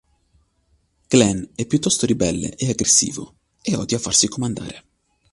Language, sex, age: Italian, male, 19-29